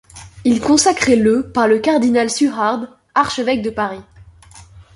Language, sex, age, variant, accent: French, male, 19-29, Français d'Europe, Français de Belgique